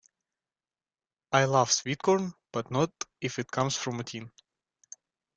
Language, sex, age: English, male, 19-29